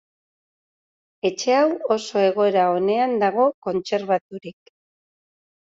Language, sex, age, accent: Basque, female, 50-59, Erdialdekoa edo Nafarra (Gipuzkoa, Nafarroa)